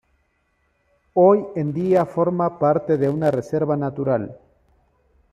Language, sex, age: Spanish, male, 50-59